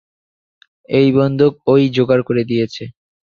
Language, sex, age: Bengali, male, under 19